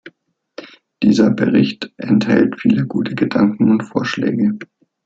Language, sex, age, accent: German, male, 40-49, Deutschland Deutsch